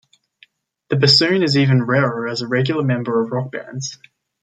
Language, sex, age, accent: English, male, under 19, Australian English